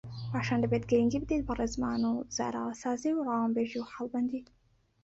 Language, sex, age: Central Kurdish, female, 19-29